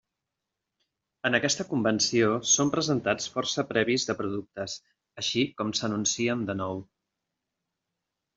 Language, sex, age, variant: Catalan, male, 40-49, Central